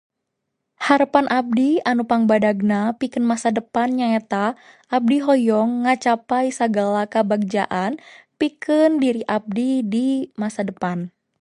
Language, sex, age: Sundanese, female, 19-29